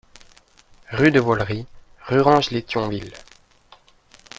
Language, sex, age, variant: French, male, 19-29, Français de métropole